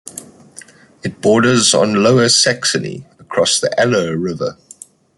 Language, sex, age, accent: English, male, 40-49, Southern African (South Africa, Zimbabwe, Namibia)